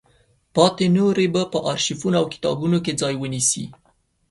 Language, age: Pashto, 19-29